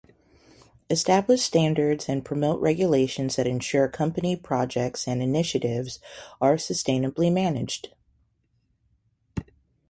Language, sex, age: English, female, 40-49